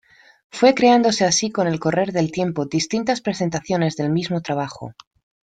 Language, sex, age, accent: Spanish, female, 30-39, España: Centro-Sur peninsular (Madrid, Toledo, Castilla-La Mancha)